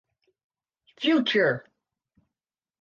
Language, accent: English, United States English